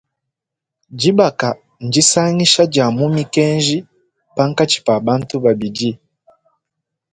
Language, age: Luba-Lulua, 19-29